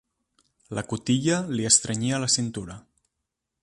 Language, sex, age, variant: Catalan, male, 30-39, Central